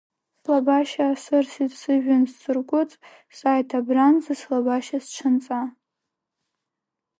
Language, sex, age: Abkhazian, female, under 19